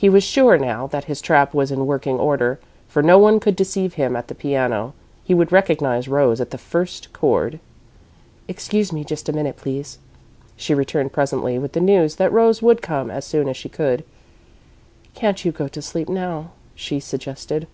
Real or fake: real